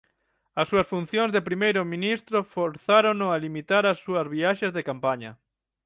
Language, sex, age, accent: Galician, male, 30-39, Atlántico (seseo e gheada); Central (gheada); Normativo (estándar)